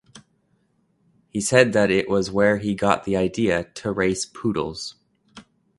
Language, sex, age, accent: English, male, 30-39, Canadian English